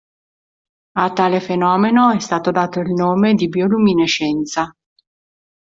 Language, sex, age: Italian, female, 50-59